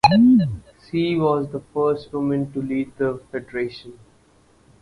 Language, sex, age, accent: English, male, 19-29, India and South Asia (India, Pakistan, Sri Lanka)